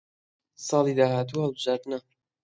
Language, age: Central Kurdish, 19-29